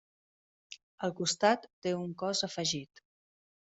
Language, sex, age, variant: Catalan, female, 30-39, Central